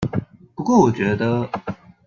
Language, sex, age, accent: Chinese, male, 19-29, 出生地：高雄市